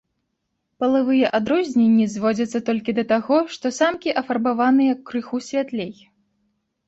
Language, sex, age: Belarusian, female, 19-29